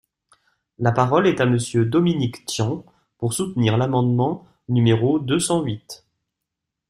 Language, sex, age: French, male, 19-29